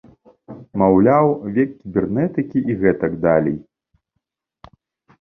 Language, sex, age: Belarusian, male, 30-39